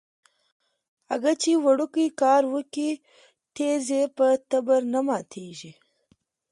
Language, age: Pashto, 19-29